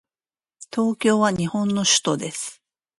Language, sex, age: Japanese, female, 40-49